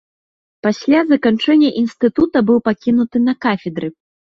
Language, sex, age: Belarusian, female, 19-29